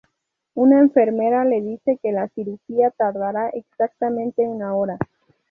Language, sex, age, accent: Spanish, female, 19-29, México